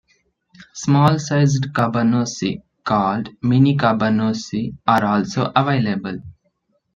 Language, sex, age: English, male, 19-29